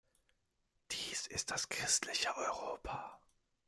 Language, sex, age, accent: German, male, 19-29, Deutschland Deutsch